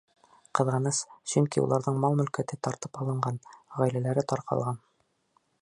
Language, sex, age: Bashkir, male, 30-39